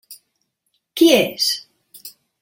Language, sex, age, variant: Catalan, female, 60-69, Central